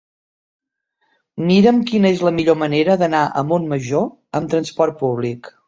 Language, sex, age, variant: Catalan, female, 50-59, Central